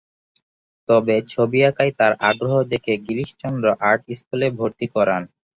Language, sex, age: Bengali, male, 19-29